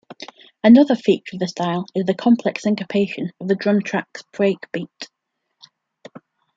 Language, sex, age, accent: English, female, 19-29, England English